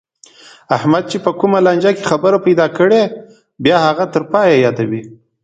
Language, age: Pashto, 19-29